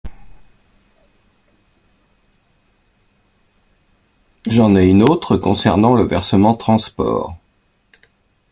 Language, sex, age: French, male, 60-69